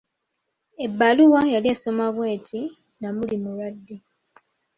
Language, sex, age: Ganda, female, 19-29